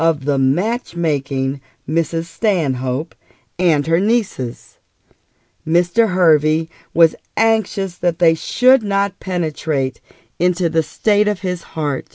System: none